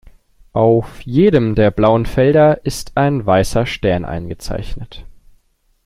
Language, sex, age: German, male, 19-29